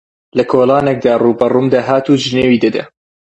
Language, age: Central Kurdish, 19-29